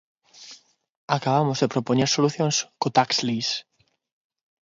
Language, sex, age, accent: Galician, male, 19-29, Normativo (estándar); Neofalante